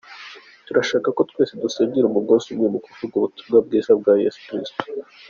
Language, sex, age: Kinyarwanda, male, 19-29